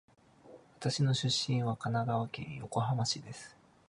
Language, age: Japanese, 30-39